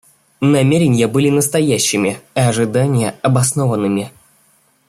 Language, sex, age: Russian, male, under 19